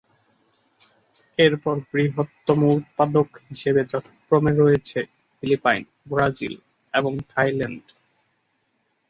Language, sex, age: Bengali, male, 19-29